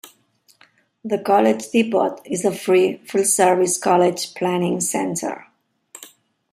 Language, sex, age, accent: English, female, 40-49, United States English